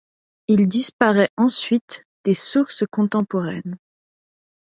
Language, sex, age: French, female, 19-29